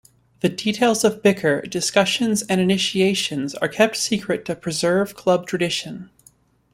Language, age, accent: English, 19-29, United States English